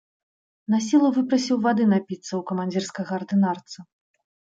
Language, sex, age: Belarusian, female, 30-39